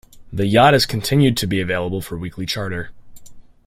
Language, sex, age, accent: English, male, under 19, United States English